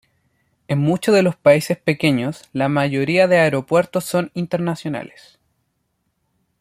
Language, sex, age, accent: Spanish, male, 19-29, Chileno: Chile, Cuyo